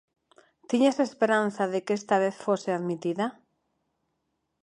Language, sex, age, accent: Galician, female, 30-39, Neofalante